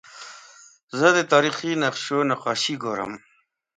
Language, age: Pashto, 30-39